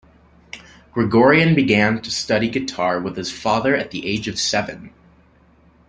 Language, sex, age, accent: English, male, under 19, United States English